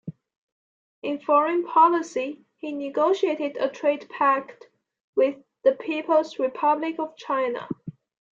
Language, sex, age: English, male, 19-29